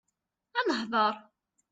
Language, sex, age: Kabyle, female, 40-49